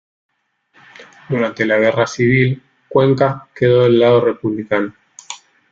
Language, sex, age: Spanish, male, 19-29